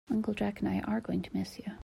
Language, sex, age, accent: English, female, 30-39, United States English